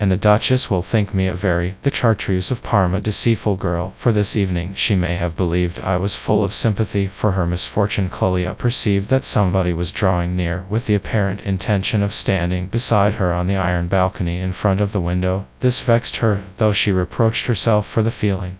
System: TTS, FastPitch